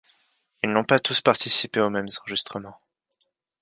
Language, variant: French, Français de métropole